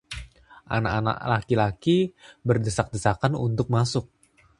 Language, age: Indonesian, 19-29